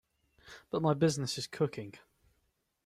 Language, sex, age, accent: English, male, 30-39, England English